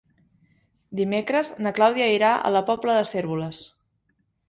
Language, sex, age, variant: Catalan, female, 19-29, Central